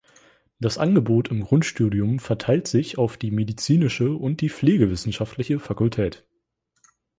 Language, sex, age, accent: German, male, 19-29, Deutschland Deutsch